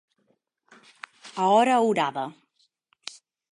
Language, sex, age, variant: Catalan, female, 40-49, Central